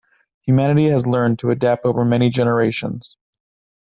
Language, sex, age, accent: English, male, 19-29, United States English